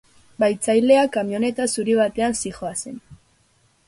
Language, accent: Basque, Erdialdekoa edo Nafarra (Gipuzkoa, Nafarroa)